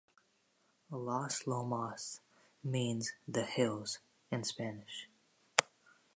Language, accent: English, United States English